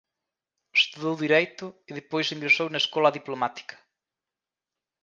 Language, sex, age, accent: Galician, male, 19-29, Atlántico (seseo e gheada)